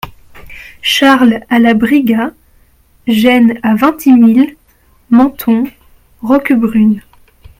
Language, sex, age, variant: French, female, 19-29, Français de métropole